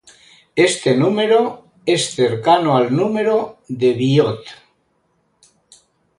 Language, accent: Spanish, España: Norte peninsular (Asturias, Castilla y León, Cantabria, País Vasco, Navarra, Aragón, La Rioja, Guadalajara, Cuenca)